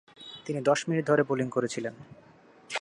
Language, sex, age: Bengali, male, 19-29